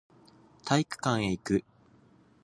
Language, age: Japanese, 19-29